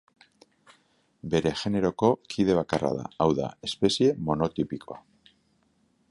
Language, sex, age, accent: Basque, male, 40-49, Mendebalekoa (Araba, Bizkaia, Gipuzkoako mendebaleko herri batzuk)